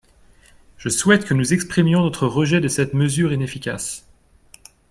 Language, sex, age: French, male, 40-49